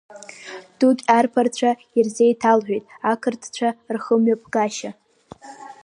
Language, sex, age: Abkhazian, female, under 19